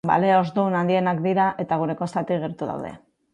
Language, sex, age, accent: Basque, female, 50-59, Mendebalekoa (Araba, Bizkaia, Gipuzkoako mendebaleko herri batzuk)